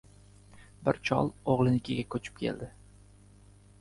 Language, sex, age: Uzbek, male, 19-29